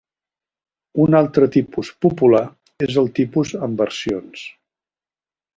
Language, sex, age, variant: Catalan, male, 60-69, Central